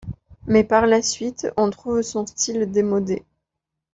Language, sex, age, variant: French, female, 30-39, Français de métropole